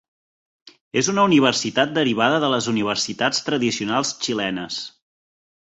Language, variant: Catalan, Central